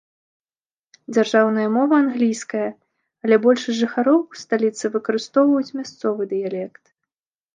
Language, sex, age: Belarusian, female, 19-29